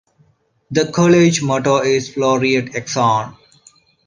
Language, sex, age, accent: English, male, 30-39, India and South Asia (India, Pakistan, Sri Lanka)